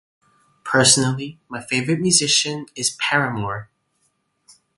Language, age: English, under 19